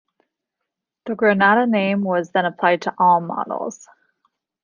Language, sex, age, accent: English, female, 30-39, United States English